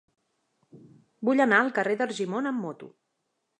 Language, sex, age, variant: Catalan, female, 30-39, Central